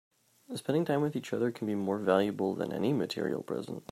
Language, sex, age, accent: English, male, 19-29, United States English